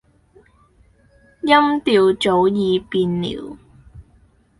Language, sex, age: Cantonese, female, 19-29